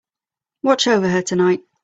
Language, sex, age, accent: English, female, 30-39, England English